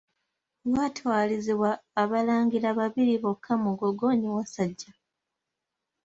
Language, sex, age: Ganda, female, 19-29